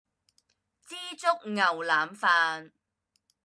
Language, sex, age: Cantonese, female, 30-39